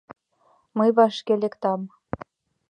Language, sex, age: Mari, female, under 19